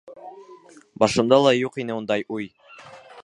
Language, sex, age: Bashkir, male, 19-29